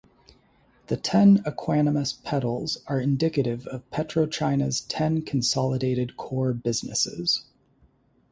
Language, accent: English, United States English